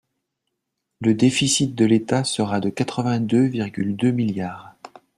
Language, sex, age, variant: French, male, 40-49, Français de métropole